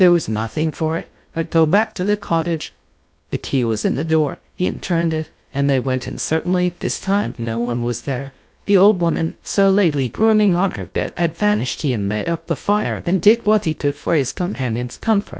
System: TTS, GlowTTS